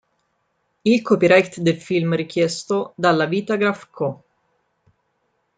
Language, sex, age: Italian, female, 30-39